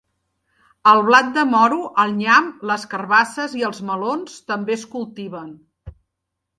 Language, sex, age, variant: Catalan, female, 40-49, Septentrional